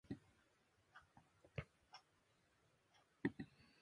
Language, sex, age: Japanese, male, under 19